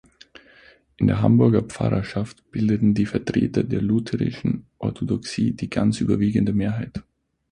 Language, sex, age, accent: German, male, 19-29, Österreichisches Deutsch